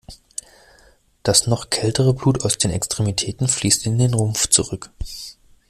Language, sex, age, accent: German, male, 30-39, Deutschland Deutsch